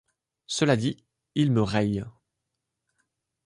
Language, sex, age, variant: French, male, 30-39, Français de métropole